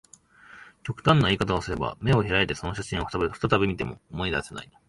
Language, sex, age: Japanese, male, 19-29